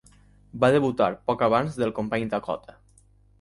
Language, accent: Catalan, valencià